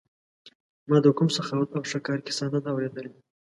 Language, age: Pashto, 19-29